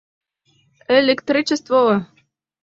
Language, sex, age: Mari, female, 19-29